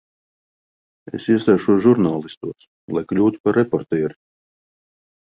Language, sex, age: Latvian, male, 40-49